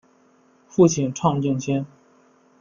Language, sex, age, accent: Chinese, male, 19-29, 出生地：山东省